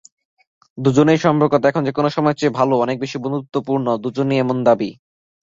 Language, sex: Bengali, male